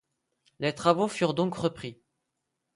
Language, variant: French, Français de métropole